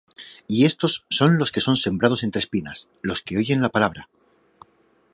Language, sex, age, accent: Spanish, male, 40-49, España: Norte peninsular (Asturias, Castilla y León, Cantabria, País Vasco, Navarra, Aragón, La Rioja, Guadalajara, Cuenca)